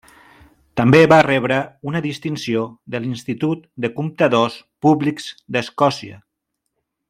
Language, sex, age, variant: Catalan, male, 40-49, Central